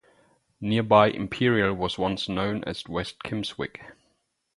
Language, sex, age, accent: English, male, 30-39, New Zealand English